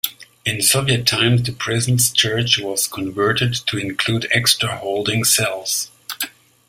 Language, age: English, 30-39